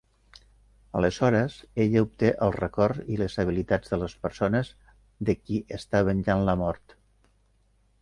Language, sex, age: Catalan, male, 70-79